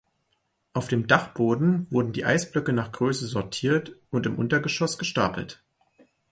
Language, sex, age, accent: German, male, 19-29, Deutschland Deutsch